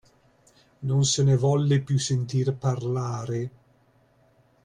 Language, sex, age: Italian, male, 30-39